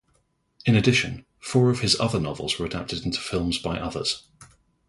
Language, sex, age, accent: English, male, 30-39, England English